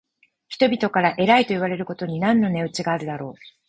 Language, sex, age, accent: Japanese, female, 40-49, 標準語